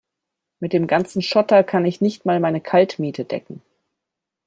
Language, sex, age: German, female, 40-49